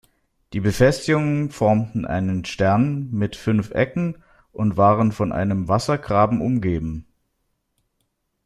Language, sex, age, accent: German, male, 30-39, Deutschland Deutsch